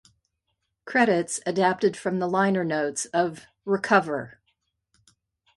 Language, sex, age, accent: English, female, 60-69, United States English